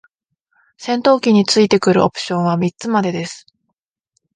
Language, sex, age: Japanese, female, 19-29